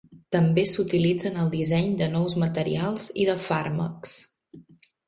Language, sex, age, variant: Catalan, female, 19-29, Septentrional